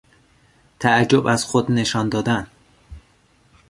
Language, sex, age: Persian, male, 19-29